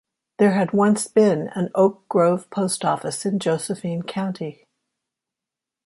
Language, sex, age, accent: English, female, 60-69, United States English